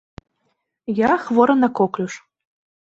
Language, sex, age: Belarusian, female, 19-29